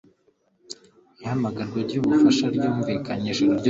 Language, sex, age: Kinyarwanda, male, 19-29